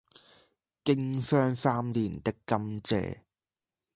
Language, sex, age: Cantonese, male, under 19